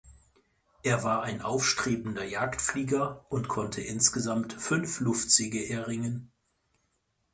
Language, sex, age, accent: German, male, 40-49, Deutschland Deutsch